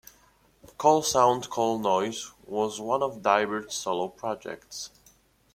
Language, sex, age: English, male, under 19